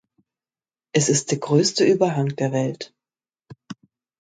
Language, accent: German, Deutschland Deutsch